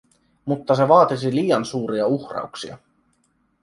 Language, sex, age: Finnish, male, 19-29